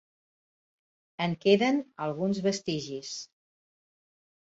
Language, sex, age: Catalan, female, 60-69